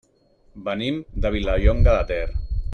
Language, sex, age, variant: Catalan, male, 40-49, Central